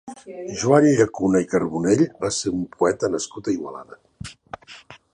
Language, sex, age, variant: Catalan, male, 50-59, Central